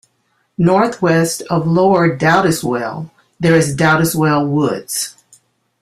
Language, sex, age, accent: English, female, 60-69, United States English